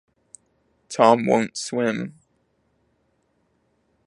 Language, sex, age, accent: English, male, 19-29, United States English